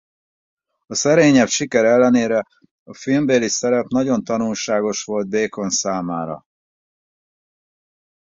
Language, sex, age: Hungarian, male, 40-49